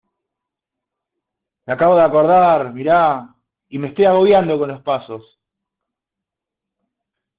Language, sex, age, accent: Spanish, male, 40-49, Rioplatense: Argentina, Uruguay, este de Bolivia, Paraguay